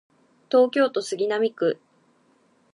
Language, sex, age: Japanese, female, 19-29